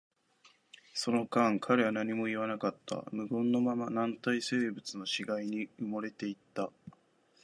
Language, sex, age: Japanese, male, 19-29